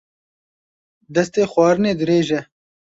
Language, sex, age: Kurdish, male, 19-29